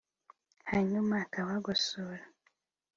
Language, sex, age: Kinyarwanda, female, 19-29